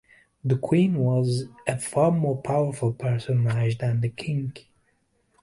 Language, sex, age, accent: English, male, 30-39, England English